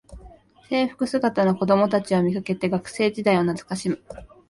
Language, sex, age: Japanese, female, 19-29